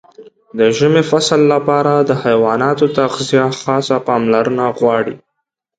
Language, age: Pashto, 19-29